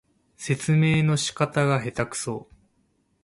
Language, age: Japanese, 30-39